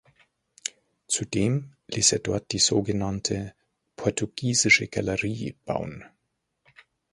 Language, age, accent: German, 30-39, Deutschland Deutsch